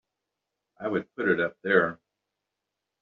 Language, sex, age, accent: English, male, 70-79, United States English